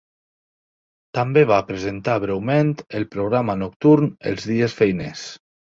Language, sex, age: Catalan, male, 40-49